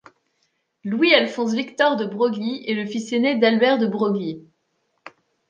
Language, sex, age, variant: French, male, 19-29, Français de métropole